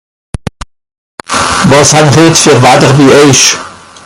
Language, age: Swiss German, 70-79